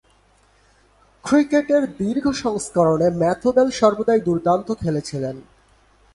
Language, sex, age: Bengali, male, 19-29